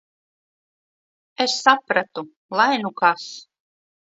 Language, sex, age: Latvian, female, 40-49